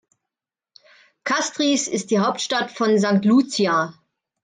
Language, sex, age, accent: German, female, 40-49, Deutschland Deutsch